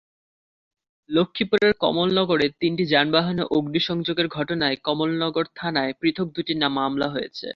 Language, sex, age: Bengali, male, under 19